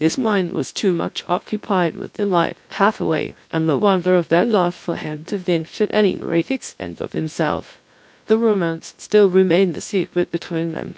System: TTS, GlowTTS